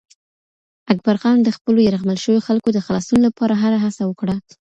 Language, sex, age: Pashto, female, under 19